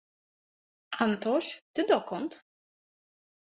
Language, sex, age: Polish, female, 30-39